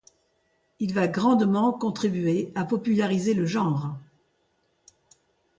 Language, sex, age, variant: French, female, 70-79, Français de métropole